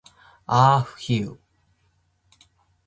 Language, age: Japanese, 19-29